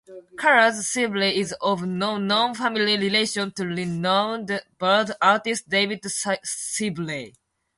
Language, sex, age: English, female, 19-29